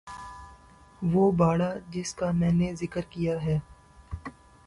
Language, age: Urdu, 19-29